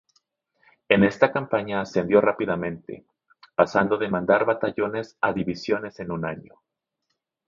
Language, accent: Spanish, México